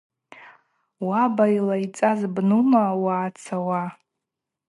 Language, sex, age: Abaza, female, 30-39